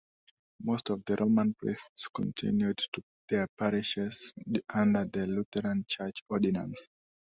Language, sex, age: English, male, 19-29